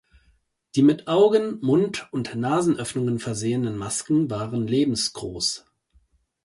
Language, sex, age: German, male, 30-39